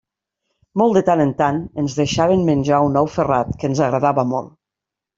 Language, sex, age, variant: Catalan, female, 50-59, Nord-Occidental